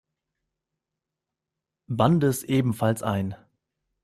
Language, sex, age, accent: German, male, 19-29, Deutschland Deutsch